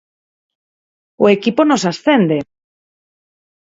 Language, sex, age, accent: Galician, female, 40-49, Neofalante